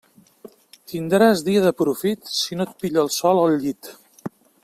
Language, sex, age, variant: Catalan, male, 50-59, Central